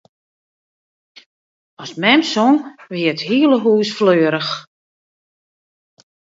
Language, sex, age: Western Frisian, female, 60-69